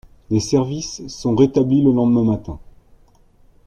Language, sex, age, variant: French, male, 40-49, Français de métropole